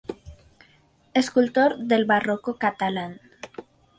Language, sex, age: Spanish, female, 19-29